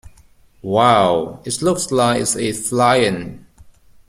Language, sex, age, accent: English, male, 30-39, United States English